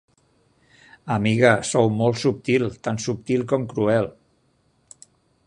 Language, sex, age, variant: Catalan, male, 70-79, Central